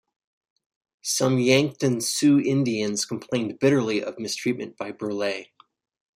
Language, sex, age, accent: English, male, 30-39, United States English